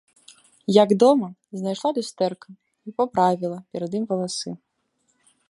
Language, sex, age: Belarusian, female, 19-29